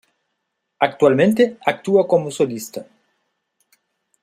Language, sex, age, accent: Spanish, male, 40-49, España: Sur peninsular (Andalucia, Extremadura, Murcia)